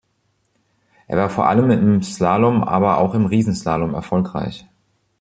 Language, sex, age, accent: German, male, 40-49, Deutschland Deutsch